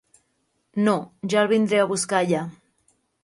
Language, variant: Catalan, Central